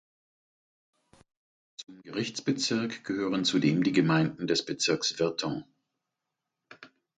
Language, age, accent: German, 50-59, Deutschland Deutsch